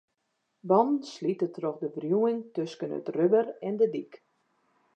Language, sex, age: Western Frisian, female, 40-49